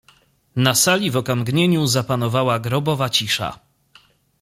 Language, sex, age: Polish, male, 30-39